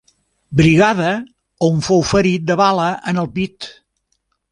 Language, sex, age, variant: Catalan, male, 70-79, Central